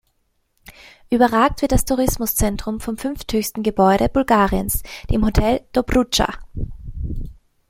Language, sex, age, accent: German, female, 30-39, Österreichisches Deutsch